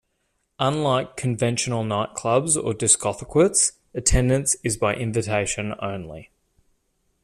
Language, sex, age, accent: English, male, 30-39, Australian English